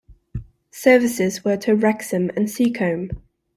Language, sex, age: English, male, 19-29